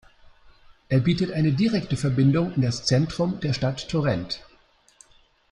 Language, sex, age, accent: German, male, 60-69, Deutschland Deutsch